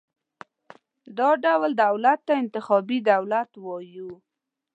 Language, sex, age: Pashto, female, 19-29